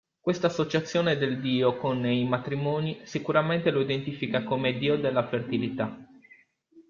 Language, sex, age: Italian, male, 19-29